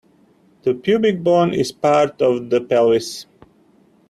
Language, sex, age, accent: English, male, 40-49, Australian English